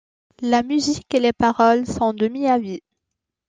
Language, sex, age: French, female, 30-39